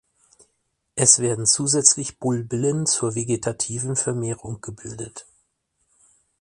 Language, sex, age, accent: German, male, 40-49, Deutschland Deutsch